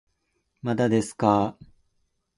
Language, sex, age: Japanese, male, 19-29